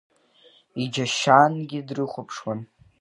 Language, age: Abkhazian, under 19